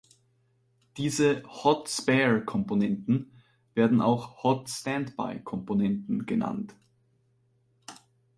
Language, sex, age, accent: German, male, 19-29, Österreichisches Deutsch